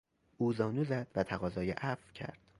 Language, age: Persian, 19-29